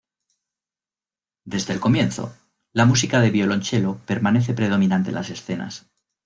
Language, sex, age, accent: Spanish, male, 30-39, España: Centro-Sur peninsular (Madrid, Toledo, Castilla-La Mancha)